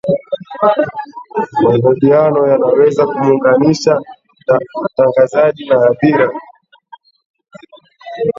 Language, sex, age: Swahili, male, 19-29